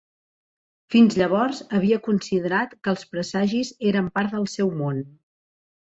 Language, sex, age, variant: Catalan, female, 40-49, Central